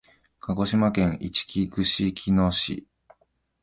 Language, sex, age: Japanese, male, 19-29